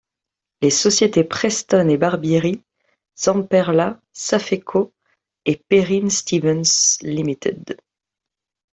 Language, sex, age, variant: French, female, 30-39, Français de métropole